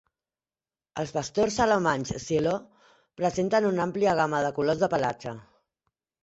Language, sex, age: Catalan, female, 30-39